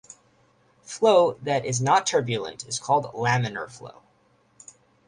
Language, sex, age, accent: English, male, 30-39, United States English